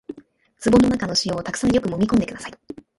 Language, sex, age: Japanese, male, 19-29